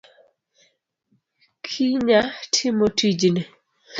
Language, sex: Luo (Kenya and Tanzania), female